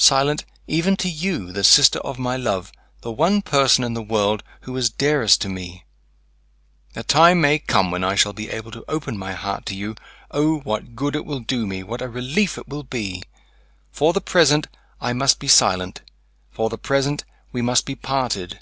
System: none